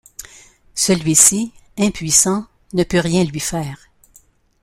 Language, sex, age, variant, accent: French, female, 70-79, Français d'Amérique du Nord, Français du Canada